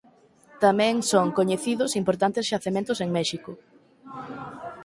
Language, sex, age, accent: Galician, female, 19-29, Central (sen gheada)